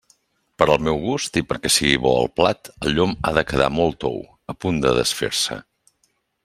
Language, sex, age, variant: Catalan, male, 60-69, Central